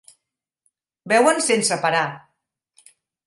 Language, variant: Catalan, Central